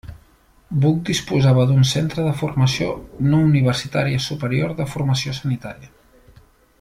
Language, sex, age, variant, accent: Catalan, male, 40-49, Central, central